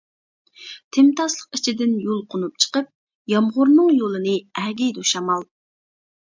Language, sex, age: Uyghur, female, 19-29